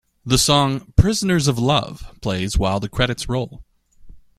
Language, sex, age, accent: English, male, 30-39, United States English